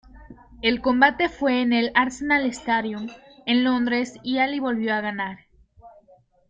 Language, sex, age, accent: Spanish, female, 19-29, México